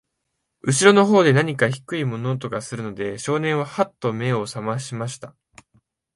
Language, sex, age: Japanese, male, 19-29